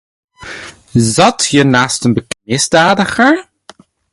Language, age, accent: Dutch, 19-29, Nederlands Nederlands